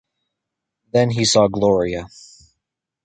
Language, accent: English, United States English